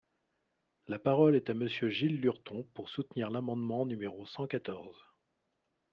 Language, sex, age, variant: French, male, 40-49, Français de métropole